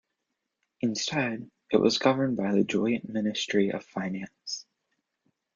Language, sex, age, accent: English, male, 19-29, United States English